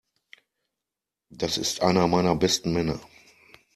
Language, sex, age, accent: German, male, 40-49, Deutschland Deutsch